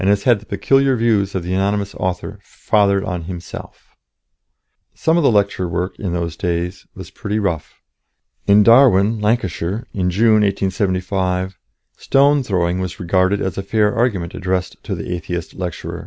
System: none